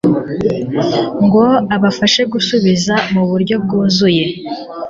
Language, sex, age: Kinyarwanda, female, 19-29